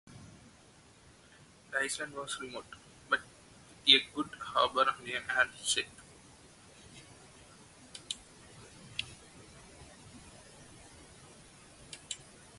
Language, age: English, 19-29